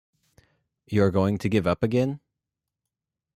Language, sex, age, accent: English, male, 19-29, United States English